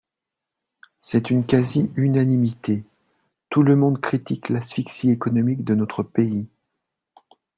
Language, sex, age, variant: French, male, 40-49, Français de métropole